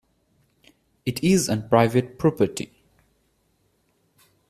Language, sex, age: English, male, 19-29